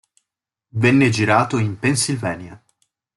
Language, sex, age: Italian, male, 40-49